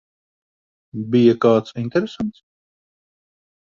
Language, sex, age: Latvian, male, 40-49